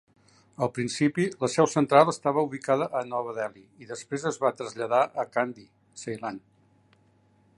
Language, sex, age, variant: Catalan, male, 60-69, Central